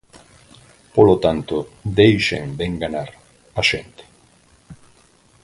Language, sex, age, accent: Galician, male, 50-59, Normativo (estándar)